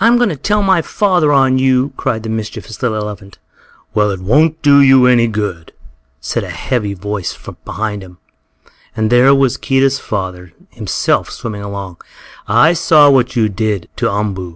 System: none